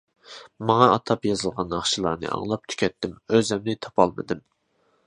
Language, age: Uyghur, 19-29